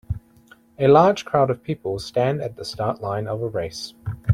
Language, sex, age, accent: English, male, 19-29, New Zealand English